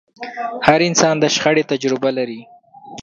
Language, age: Pashto, 19-29